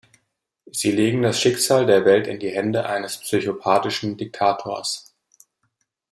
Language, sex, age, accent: German, male, 19-29, Deutschland Deutsch